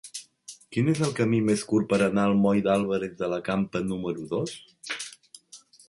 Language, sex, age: Catalan, male, 50-59